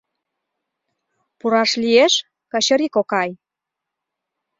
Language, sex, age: Mari, female, 19-29